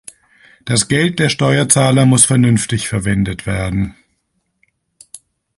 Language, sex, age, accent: German, male, 50-59, Deutschland Deutsch